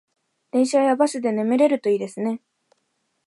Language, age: Japanese, 19-29